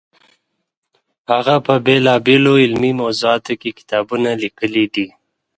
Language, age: Pashto, 30-39